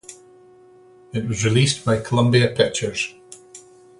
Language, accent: English, Scottish English